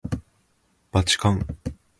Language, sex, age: Japanese, male, 19-29